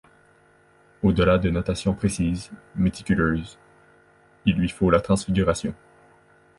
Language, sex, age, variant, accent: French, male, 19-29, Français d'Amérique du Nord, Français du Canada